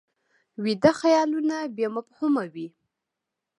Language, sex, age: Pashto, female, 19-29